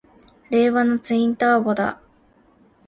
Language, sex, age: Japanese, female, 19-29